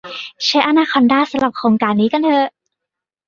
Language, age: Thai, under 19